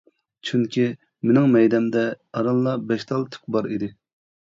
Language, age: Uyghur, 19-29